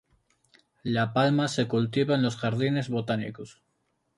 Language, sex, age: Spanish, male, 30-39